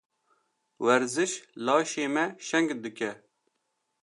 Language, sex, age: Kurdish, male, under 19